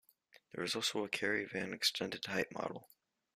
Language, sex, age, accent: English, male, under 19, United States English